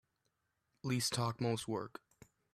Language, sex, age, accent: English, male, under 19, United States English